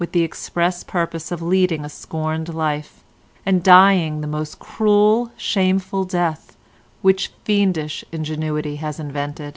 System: none